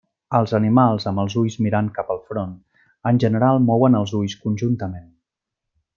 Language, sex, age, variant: Catalan, male, 50-59, Central